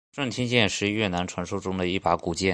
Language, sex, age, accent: Chinese, male, under 19, 出生地：浙江省